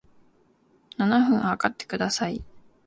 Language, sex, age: Japanese, female, 19-29